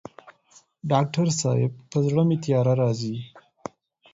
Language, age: Pashto, 19-29